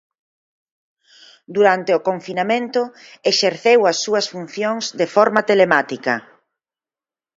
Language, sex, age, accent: Galician, female, 50-59, Normativo (estándar)